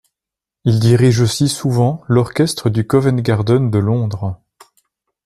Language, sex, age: French, male, 30-39